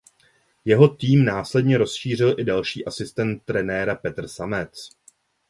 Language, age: Czech, 30-39